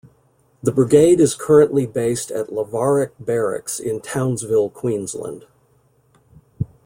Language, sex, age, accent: English, male, 60-69, United States English